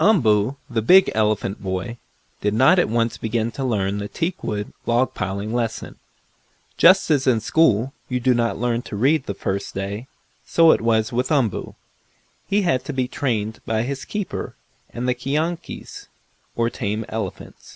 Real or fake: real